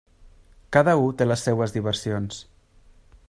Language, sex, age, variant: Catalan, male, 30-39, Central